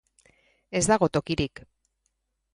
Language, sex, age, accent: Basque, female, 40-49, Mendebalekoa (Araba, Bizkaia, Gipuzkoako mendebaleko herri batzuk)